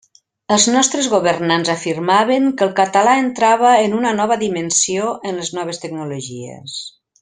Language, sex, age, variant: Catalan, female, 50-59, Central